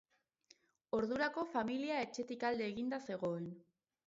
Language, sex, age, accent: Basque, female, 19-29, Mendebalekoa (Araba, Bizkaia, Gipuzkoako mendebaleko herri batzuk)